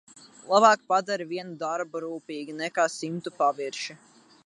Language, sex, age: Latvian, male, under 19